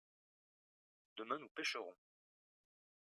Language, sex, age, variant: French, male, 30-39, Français de métropole